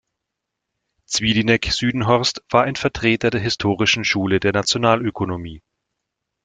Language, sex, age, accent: German, male, 30-39, Deutschland Deutsch